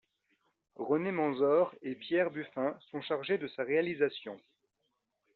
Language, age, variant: French, 40-49, Français de métropole